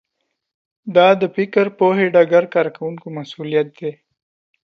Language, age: Pashto, 30-39